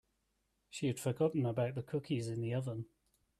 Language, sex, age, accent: English, male, 30-39, Welsh English